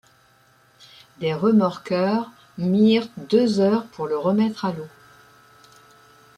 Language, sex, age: French, female, 60-69